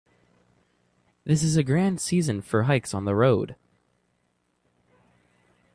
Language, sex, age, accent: English, male, under 19, United States English